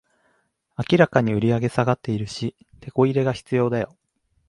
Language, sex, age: Japanese, male, 19-29